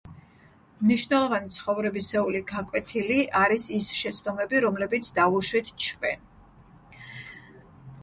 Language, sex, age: Georgian, female, 40-49